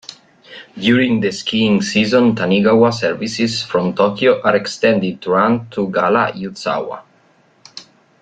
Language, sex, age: English, male, 19-29